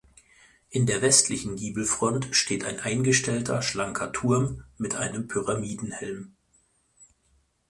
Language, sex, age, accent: German, male, 40-49, Deutschland Deutsch